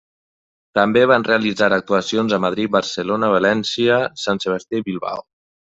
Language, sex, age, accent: Catalan, male, 19-29, valencià